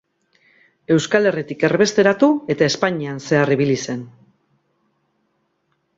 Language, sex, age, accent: Basque, female, 40-49, Mendebalekoa (Araba, Bizkaia, Gipuzkoako mendebaleko herri batzuk)